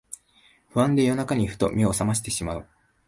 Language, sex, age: Japanese, male, 19-29